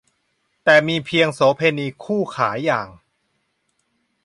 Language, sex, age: Thai, male, 19-29